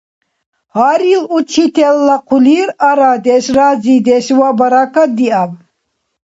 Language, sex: Dargwa, female